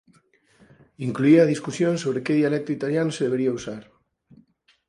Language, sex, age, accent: Galician, male, 30-39, Normativo (estándar)